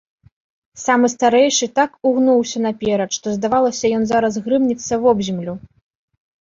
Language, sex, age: Belarusian, female, 19-29